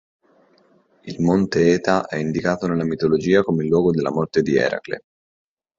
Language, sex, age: Italian, male, 19-29